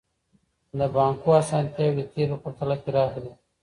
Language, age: Pashto, 30-39